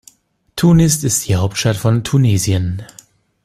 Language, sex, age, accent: German, male, 40-49, Deutschland Deutsch